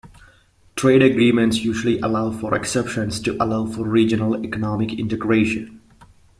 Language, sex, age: English, male, 19-29